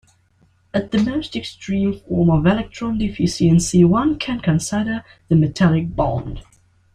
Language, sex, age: English, male, under 19